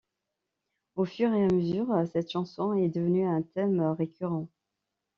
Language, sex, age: French, female, 30-39